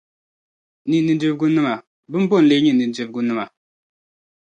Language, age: Dagbani, 19-29